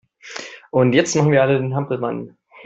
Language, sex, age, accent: German, male, 19-29, Deutschland Deutsch